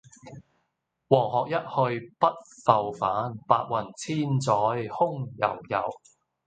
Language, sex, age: Cantonese, male, 50-59